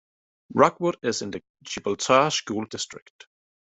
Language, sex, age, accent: English, male, 30-39, United States English